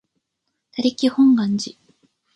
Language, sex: Japanese, female